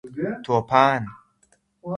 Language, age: Pashto, under 19